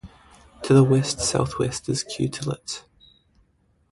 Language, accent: English, New Zealand English